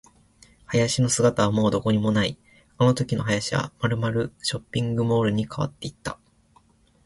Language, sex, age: Japanese, male, under 19